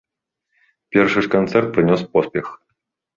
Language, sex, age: Belarusian, male, 30-39